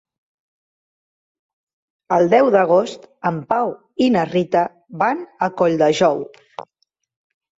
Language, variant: Catalan, Central